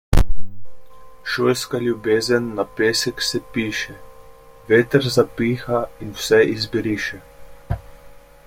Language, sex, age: Slovenian, male, 30-39